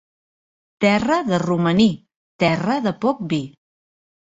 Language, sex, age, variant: Catalan, male, under 19, Septentrional